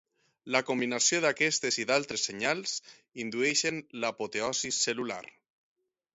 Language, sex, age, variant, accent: Catalan, male, 30-39, Valencià meridional, central; valencià